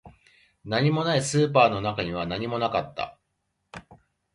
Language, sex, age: Japanese, male, 40-49